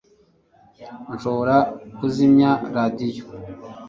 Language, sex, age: Kinyarwanda, male, 30-39